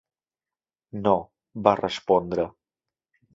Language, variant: Catalan, Central